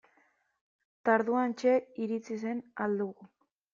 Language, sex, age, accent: Basque, female, 19-29, Mendebalekoa (Araba, Bizkaia, Gipuzkoako mendebaleko herri batzuk)